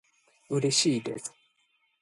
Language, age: Japanese, 19-29